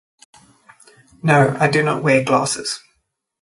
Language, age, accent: English, 30-39, Southern African (South Africa, Zimbabwe, Namibia)